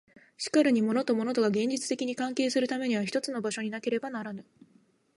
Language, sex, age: Japanese, female, 19-29